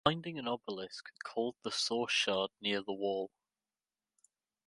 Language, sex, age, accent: English, male, 19-29, England English